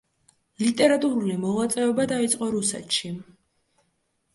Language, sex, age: Georgian, female, under 19